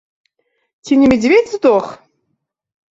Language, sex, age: Belarusian, female, 40-49